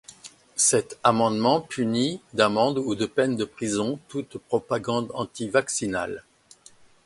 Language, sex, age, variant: French, male, 60-69, Français de métropole